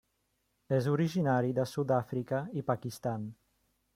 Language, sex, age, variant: Catalan, male, 30-39, Central